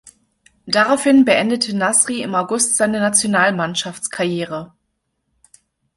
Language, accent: German, Deutschland Deutsch